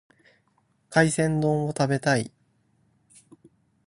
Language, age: Japanese, under 19